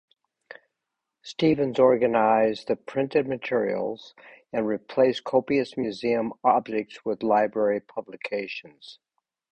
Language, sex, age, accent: English, male, 70-79, United States English